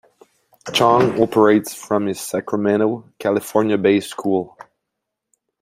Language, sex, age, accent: English, male, 30-39, Canadian English